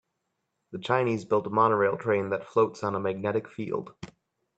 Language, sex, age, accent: English, male, 19-29, United States English